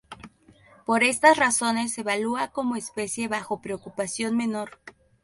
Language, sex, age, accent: Spanish, female, 19-29, México